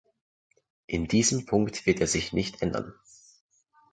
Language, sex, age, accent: German, male, under 19, Österreichisches Deutsch